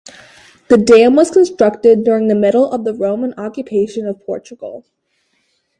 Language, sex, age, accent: English, female, under 19, United States English